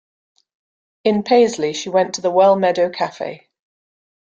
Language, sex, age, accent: English, female, 50-59, Scottish English